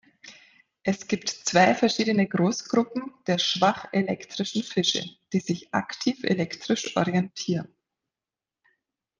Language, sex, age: German, female, 30-39